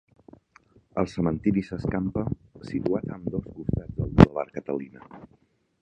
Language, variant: Catalan, Central